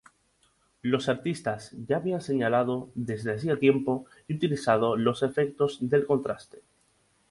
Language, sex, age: Spanish, male, 19-29